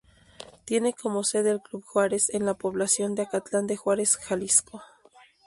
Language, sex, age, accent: Spanish, female, 30-39, México